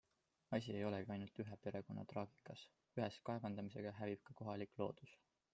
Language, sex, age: Estonian, male, 19-29